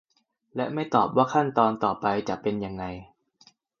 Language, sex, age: Thai, male, 19-29